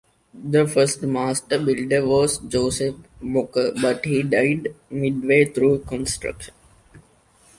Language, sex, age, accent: English, male, under 19, India and South Asia (India, Pakistan, Sri Lanka)